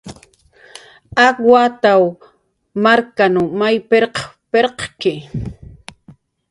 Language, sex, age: Jaqaru, female, 40-49